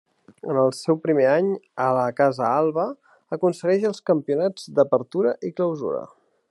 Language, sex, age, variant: Catalan, male, 30-39, Central